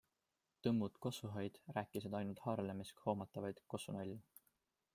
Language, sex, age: Estonian, male, 19-29